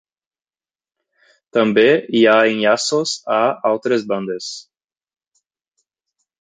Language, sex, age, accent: Catalan, male, 19-29, central; aprenent (recent, des d'altres llengües)